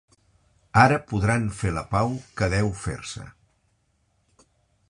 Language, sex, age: Catalan, male, 60-69